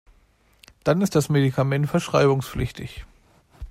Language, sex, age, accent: German, male, 19-29, Deutschland Deutsch